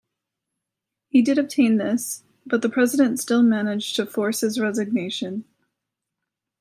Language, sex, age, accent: English, female, 30-39, United States English